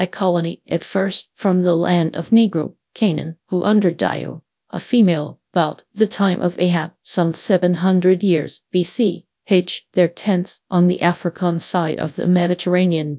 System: TTS, GradTTS